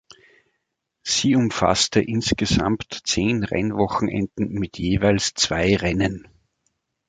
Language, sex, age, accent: German, male, 50-59, Österreichisches Deutsch